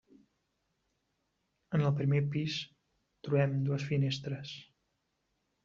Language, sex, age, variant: Catalan, male, 30-39, Central